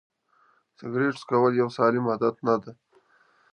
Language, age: Pashto, 30-39